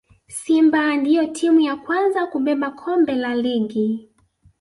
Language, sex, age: Swahili, female, 19-29